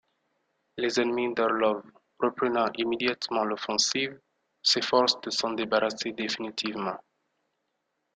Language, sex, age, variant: French, male, 30-39, Français d'Afrique subsaharienne et des îles africaines